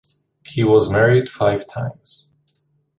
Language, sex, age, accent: English, male, 19-29, United States English